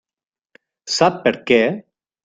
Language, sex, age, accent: Catalan, male, 19-29, valencià